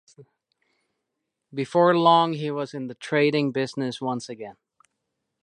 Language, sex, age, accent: English, male, under 19, United States English